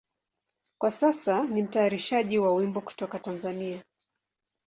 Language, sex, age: Swahili, female, 50-59